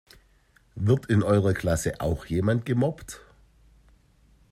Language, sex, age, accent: German, male, 50-59, Deutschland Deutsch